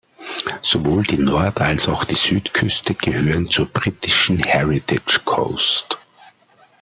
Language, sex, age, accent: German, male, 40-49, Österreichisches Deutsch